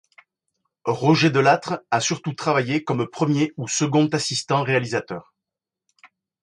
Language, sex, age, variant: French, male, 40-49, Français de métropole